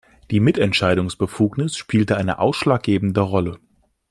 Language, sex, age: German, male, 19-29